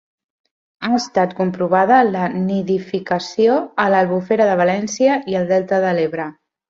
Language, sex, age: Catalan, female, 30-39